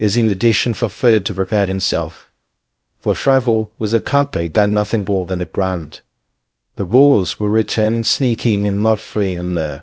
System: TTS, VITS